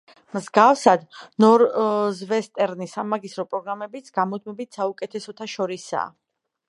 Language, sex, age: Georgian, female, 19-29